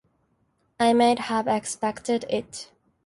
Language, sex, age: English, female, 19-29